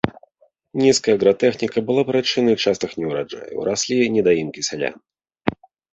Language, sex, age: Belarusian, male, 30-39